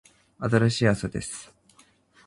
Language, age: Japanese, 19-29